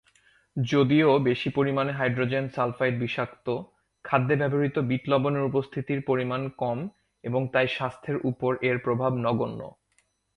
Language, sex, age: Bengali, male, 19-29